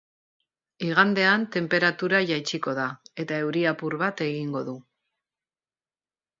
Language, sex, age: Basque, female, 50-59